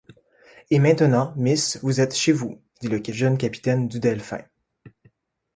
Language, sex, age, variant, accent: French, male, 40-49, Français d'Amérique du Nord, Français du Canada